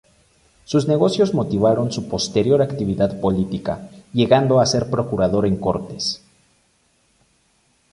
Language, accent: Spanish, México